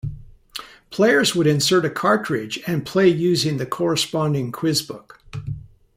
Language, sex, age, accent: English, male, 60-69, United States English